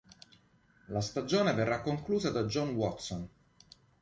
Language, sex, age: Italian, male, 40-49